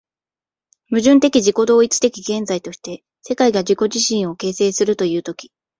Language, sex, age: Japanese, female, 19-29